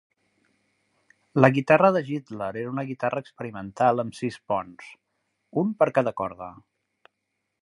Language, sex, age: Catalan, male, 40-49